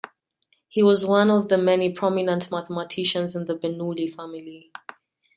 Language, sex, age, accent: English, female, 19-29, England English